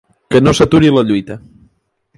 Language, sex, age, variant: Catalan, male, 19-29, Central